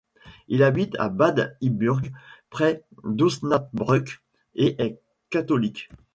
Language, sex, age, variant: French, male, 40-49, Français de métropole